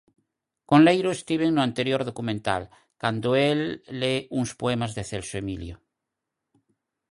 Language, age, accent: Galician, 60-69, Normativo (estándar)